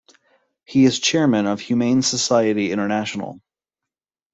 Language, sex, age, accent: English, male, 40-49, United States English